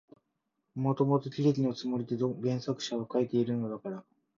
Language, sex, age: Japanese, male, 19-29